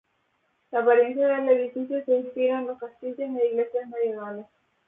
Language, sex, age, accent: Spanish, female, 19-29, España: Islas Canarias